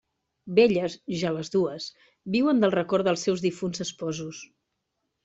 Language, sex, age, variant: Catalan, female, 40-49, Central